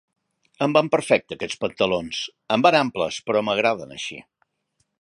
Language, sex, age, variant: Catalan, male, 60-69, Central